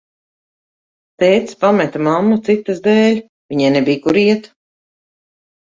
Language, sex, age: Latvian, female, 40-49